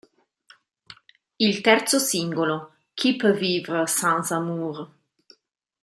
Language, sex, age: Italian, female, 40-49